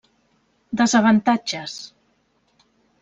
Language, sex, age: Catalan, female, 40-49